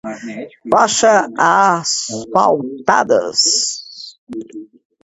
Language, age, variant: Portuguese, 40-49, Portuguese (Brasil)